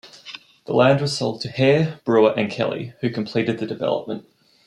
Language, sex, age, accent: English, male, 19-29, Australian English